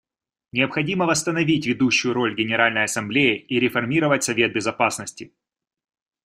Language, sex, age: Russian, male, 30-39